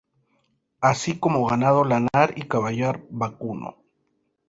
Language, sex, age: Spanish, male, 30-39